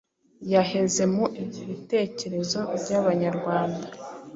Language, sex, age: Kinyarwanda, female, 19-29